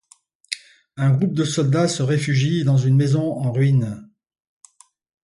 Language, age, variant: French, 70-79, Français de métropole